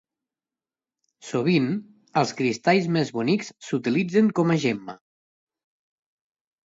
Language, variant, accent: Catalan, Central, nord-occidental